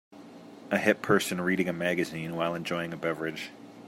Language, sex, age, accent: English, male, 30-39, Canadian English